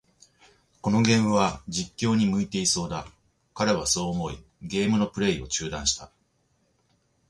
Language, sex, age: Japanese, male, 40-49